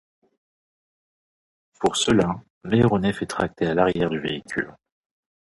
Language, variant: French, Français de métropole